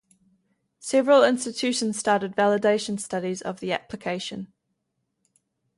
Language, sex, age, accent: English, female, 19-29, New Zealand English